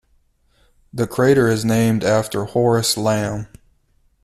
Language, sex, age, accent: English, male, 19-29, United States English